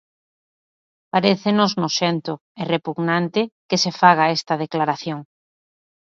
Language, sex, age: Galician, female, 40-49